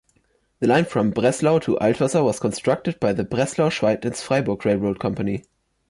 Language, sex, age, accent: English, male, under 19, United States English